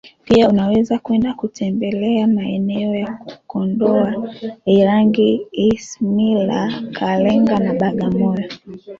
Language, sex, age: Swahili, female, 19-29